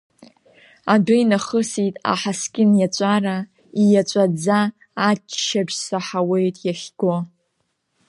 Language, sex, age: Abkhazian, female, under 19